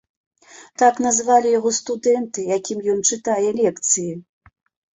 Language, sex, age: Belarusian, female, 50-59